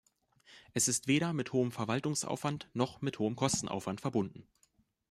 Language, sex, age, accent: German, male, 19-29, Deutschland Deutsch